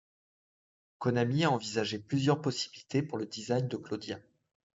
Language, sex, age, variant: French, male, 30-39, Français de métropole